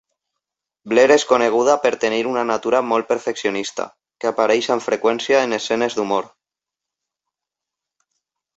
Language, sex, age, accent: Catalan, male, 30-39, valencià